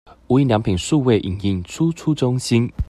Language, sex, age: Chinese, male, 19-29